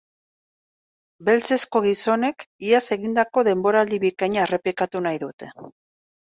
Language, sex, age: Basque, female, 40-49